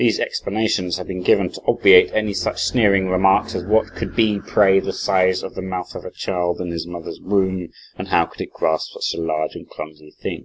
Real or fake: real